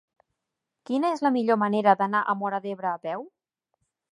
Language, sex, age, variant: Catalan, female, 30-39, Central